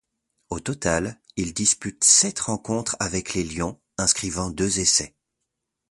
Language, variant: French, Français de métropole